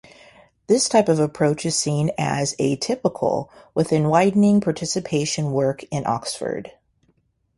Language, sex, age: English, female, 40-49